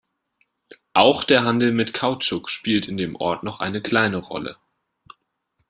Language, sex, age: German, male, 19-29